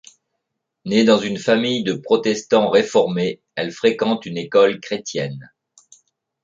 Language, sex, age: French, male, 60-69